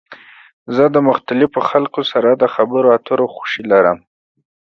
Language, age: Pashto, 30-39